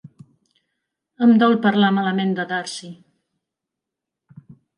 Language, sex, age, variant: Catalan, female, 40-49, Central